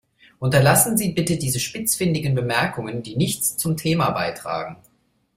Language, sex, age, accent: German, male, 30-39, Deutschland Deutsch